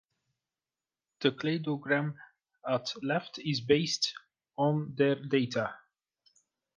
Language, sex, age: English, male, 40-49